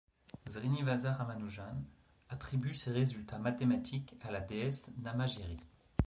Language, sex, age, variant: French, male, 30-39, Français de métropole